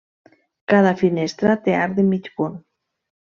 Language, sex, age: Catalan, female, 40-49